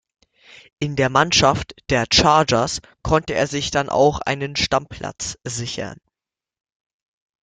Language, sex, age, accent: German, male, under 19, Deutschland Deutsch